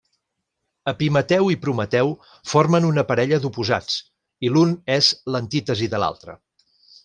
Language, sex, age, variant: Catalan, male, 40-49, Central